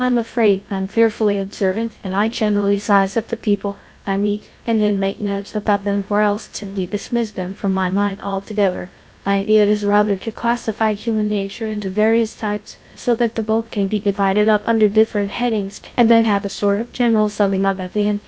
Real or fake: fake